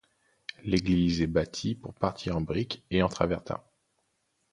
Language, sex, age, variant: French, male, 19-29, Français de métropole